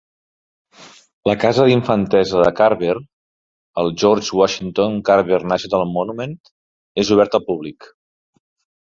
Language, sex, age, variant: Catalan, male, 40-49, Central